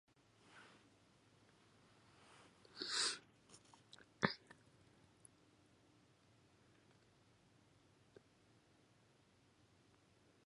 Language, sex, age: Japanese, female, 19-29